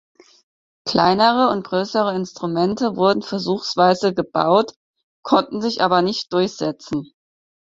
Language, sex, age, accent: German, female, 19-29, Deutschland Deutsch